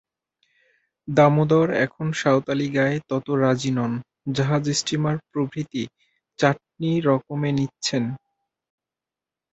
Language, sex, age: Bengali, male, 19-29